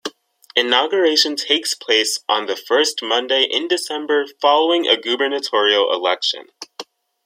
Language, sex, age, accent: English, male, under 19, United States English